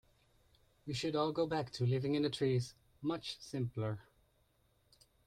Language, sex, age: English, male, 30-39